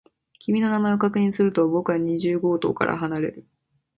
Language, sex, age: Japanese, female, 19-29